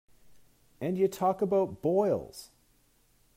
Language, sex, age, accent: English, male, 30-39, Canadian English